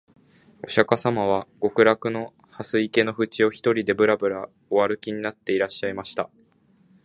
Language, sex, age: Japanese, male, 19-29